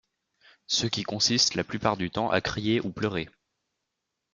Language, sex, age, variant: French, male, under 19, Français de métropole